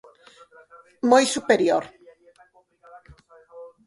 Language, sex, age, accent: Galician, female, 50-59, Normativo (estándar)